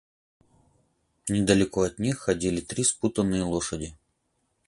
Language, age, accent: Russian, 19-29, Русский